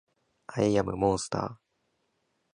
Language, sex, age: Japanese, male, 19-29